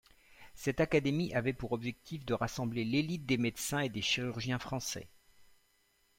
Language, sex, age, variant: French, male, 50-59, Français de métropole